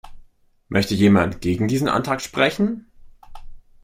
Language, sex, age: German, male, 30-39